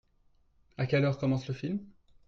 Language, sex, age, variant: French, male, 30-39, Français de métropole